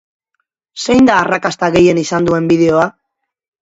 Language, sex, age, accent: Basque, female, 40-49, Mendebalekoa (Araba, Bizkaia, Gipuzkoako mendebaleko herri batzuk)